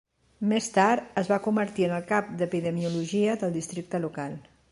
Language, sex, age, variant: Catalan, female, 60-69, Central